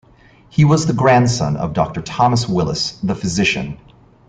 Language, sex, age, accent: English, male, 30-39, United States English